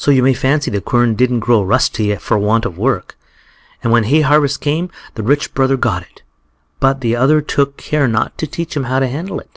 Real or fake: real